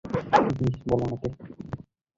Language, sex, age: Bengali, male, 19-29